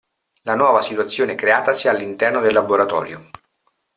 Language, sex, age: Italian, male, 40-49